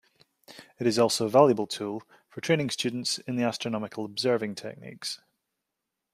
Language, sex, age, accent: English, male, 40-49, Scottish English